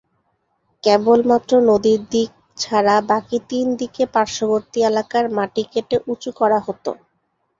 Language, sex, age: Bengali, female, 19-29